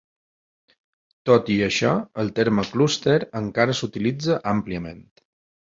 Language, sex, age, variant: Catalan, male, 40-49, Balear